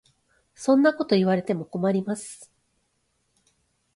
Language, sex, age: Japanese, female, 30-39